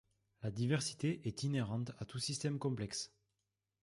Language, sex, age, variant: French, male, 19-29, Français de métropole